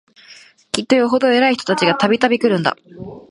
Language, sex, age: Japanese, female, 19-29